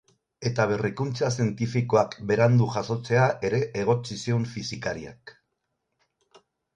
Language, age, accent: Basque, 60-69, Erdialdekoa edo Nafarra (Gipuzkoa, Nafarroa)